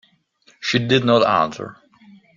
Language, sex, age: English, male, 19-29